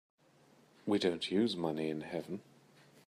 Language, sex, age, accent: English, male, 40-49, England English